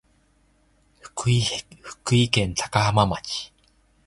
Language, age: Japanese, 19-29